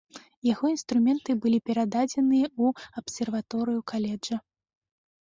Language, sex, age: Belarusian, female, under 19